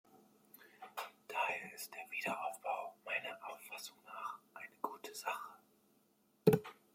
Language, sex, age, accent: German, male, 30-39, Deutschland Deutsch